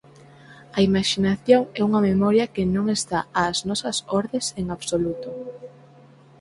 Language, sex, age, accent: Galician, female, 19-29, Neofalante